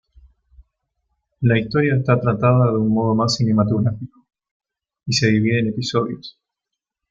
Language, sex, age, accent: Spanish, male, 30-39, Rioplatense: Argentina, Uruguay, este de Bolivia, Paraguay